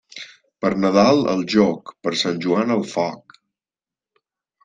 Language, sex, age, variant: Catalan, male, 40-49, Balear